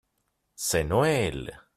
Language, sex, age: French, male, 30-39